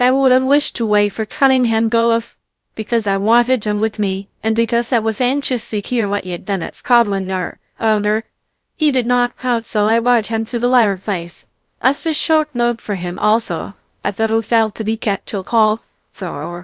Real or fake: fake